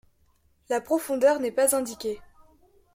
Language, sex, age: French, female, under 19